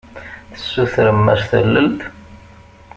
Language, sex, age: Kabyle, male, 40-49